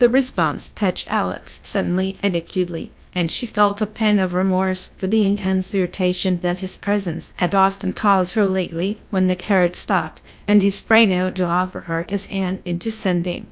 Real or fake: fake